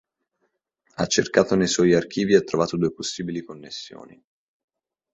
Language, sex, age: Italian, male, 19-29